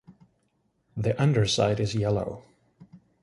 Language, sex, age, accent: English, male, 30-39, United States English